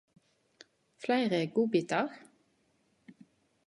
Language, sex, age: Norwegian Nynorsk, female, 30-39